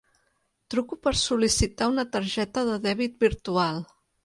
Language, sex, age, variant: Catalan, female, 40-49, Central